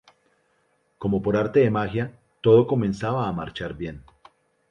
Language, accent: Spanish, Andino-Pacífico: Colombia, Perú, Ecuador, oeste de Bolivia y Venezuela andina